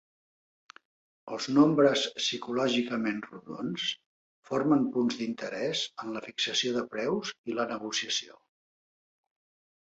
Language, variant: Catalan, Central